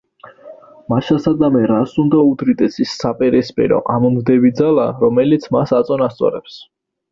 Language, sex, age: Georgian, male, 19-29